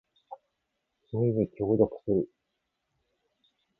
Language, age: Japanese, 50-59